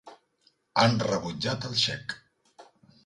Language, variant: Catalan, Central